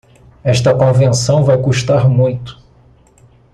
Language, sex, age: Portuguese, male, 40-49